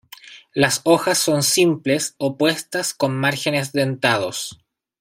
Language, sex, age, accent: Spanish, male, 40-49, Chileno: Chile, Cuyo